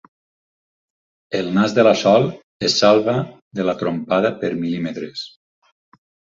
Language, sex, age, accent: Catalan, male, 50-59, valencià